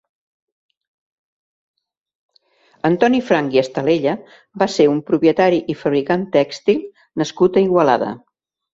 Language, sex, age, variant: Catalan, female, 70-79, Central